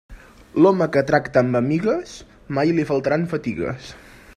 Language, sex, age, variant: Catalan, male, 19-29, Central